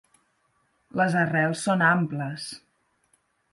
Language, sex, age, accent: Catalan, female, 30-39, gironí